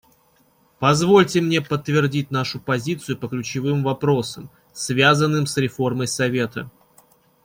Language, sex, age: Russian, male, 30-39